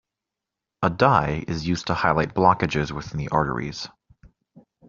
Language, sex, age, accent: English, male, 19-29, United States English